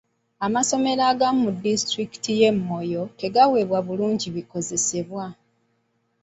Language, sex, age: Ganda, female, 30-39